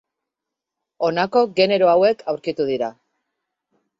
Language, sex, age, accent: Basque, female, 50-59, Mendebalekoa (Araba, Bizkaia, Gipuzkoako mendebaleko herri batzuk)